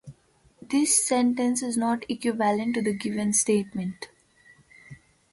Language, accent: English, India and South Asia (India, Pakistan, Sri Lanka)